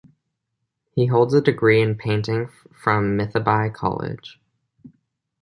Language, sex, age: English, male, under 19